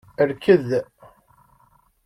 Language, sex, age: Kabyle, male, 19-29